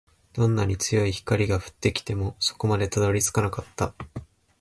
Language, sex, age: Japanese, male, 19-29